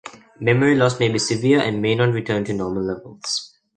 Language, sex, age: English, male, under 19